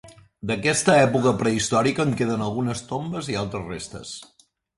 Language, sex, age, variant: Catalan, male, 50-59, Central